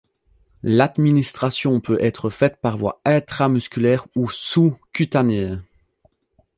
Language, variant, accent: French, Français d'Europe, Français de Belgique